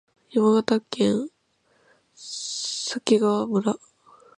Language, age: Japanese, under 19